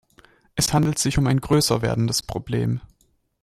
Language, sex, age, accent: German, male, 19-29, Deutschland Deutsch